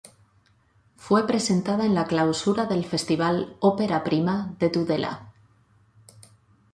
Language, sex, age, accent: Spanish, female, 40-49, España: Norte peninsular (Asturias, Castilla y León, Cantabria, País Vasco, Navarra, Aragón, La Rioja, Guadalajara, Cuenca)